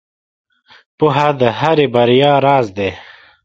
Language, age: Pashto, 19-29